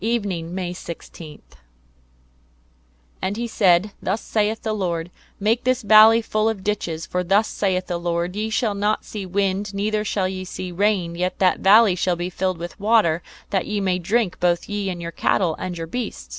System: none